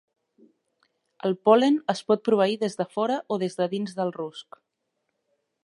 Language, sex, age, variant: Catalan, female, 30-39, Central